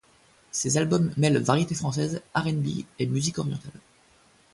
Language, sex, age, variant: French, male, 19-29, Français de métropole